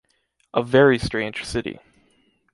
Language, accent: English, United States English